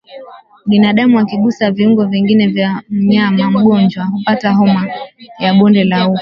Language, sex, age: Swahili, female, 19-29